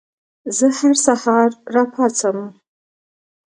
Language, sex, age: Pashto, female, 30-39